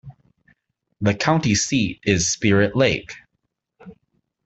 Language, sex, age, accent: English, male, 30-39, United States English